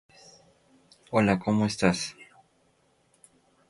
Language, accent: Spanish, México